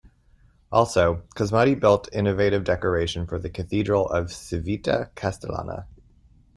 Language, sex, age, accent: English, male, 30-39, Canadian English